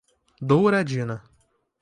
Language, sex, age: Portuguese, male, 19-29